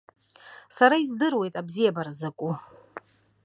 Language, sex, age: Abkhazian, female, 40-49